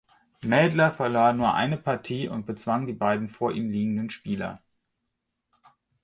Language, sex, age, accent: German, male, 50-59, Deutschland Deutsch